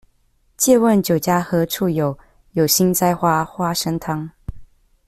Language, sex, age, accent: Chinese, female, 19-29, 出生地：臺北市